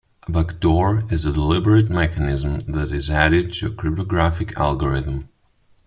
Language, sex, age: English, male, 19-29